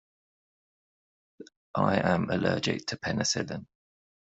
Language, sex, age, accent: English, male, 30-39, England English